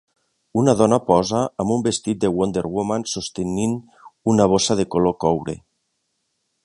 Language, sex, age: Catalan, male, 40-49